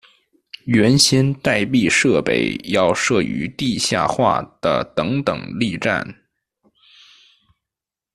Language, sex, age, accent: Chinese, male, 19-29, 出生地：北京市